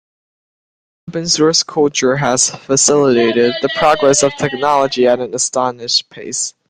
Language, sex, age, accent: English, male, under 19, United States English